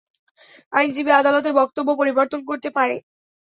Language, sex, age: Bengali, female, 19-29